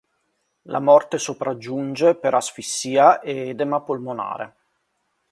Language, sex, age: Italian, male, 30-39